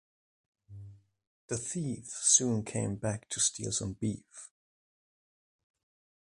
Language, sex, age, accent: English, male, 30-39, German English